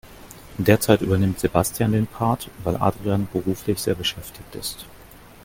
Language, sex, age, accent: German, male, 40-49, Deutschland Deutsch